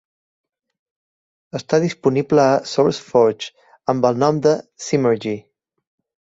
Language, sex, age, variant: Catalan, male, 30-39, Central